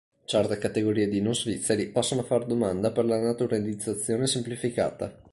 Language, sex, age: Italian, male, under 19